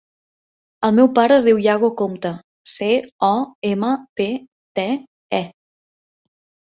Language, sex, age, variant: Catalan, female, 30-39, Central